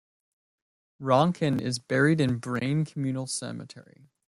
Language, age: English, 19-29